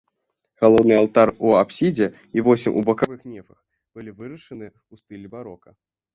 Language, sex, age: Belarusian, male, under 19